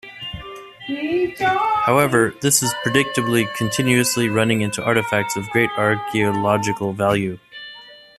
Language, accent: English, United States English